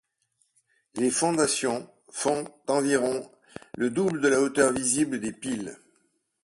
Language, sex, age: French, male, 60-69